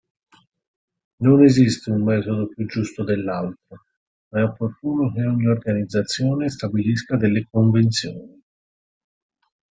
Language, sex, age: Italian, male, 30-39